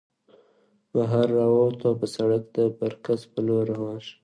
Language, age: Pashto, 19-29